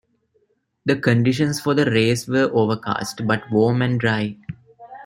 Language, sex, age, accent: English, male, 19-29, India and South Asia (India, Pakistan, Sri Lanka)